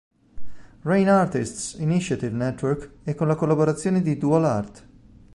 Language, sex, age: Italian, male, 40-49